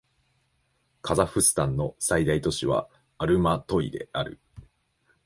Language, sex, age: Japanese, male, 19-29